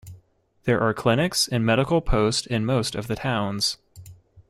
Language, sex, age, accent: English, male, 19-29, United States English